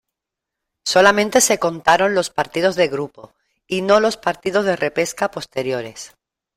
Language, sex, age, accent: Spanish, female, 50-59, España: Sur peninsular (Andalucia, Extremadura, Murcia)